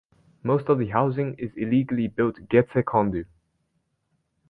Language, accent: English, United States English